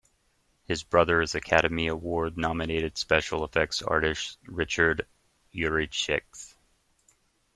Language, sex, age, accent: English, male, 30-39, United States English